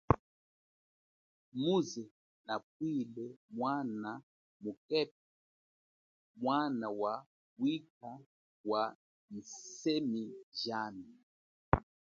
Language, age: Chokwe, 40-49